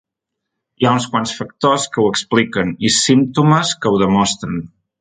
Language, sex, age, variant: Catalan, male, 30-39, Central